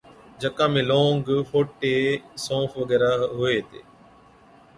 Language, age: Od, 50-59